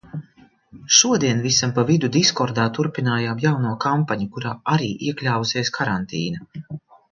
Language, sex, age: Latvian, female, 40-49